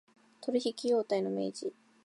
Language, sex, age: Japanese, female, 19-29